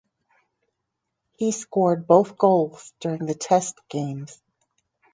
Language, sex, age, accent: English, female, 60-69, United States English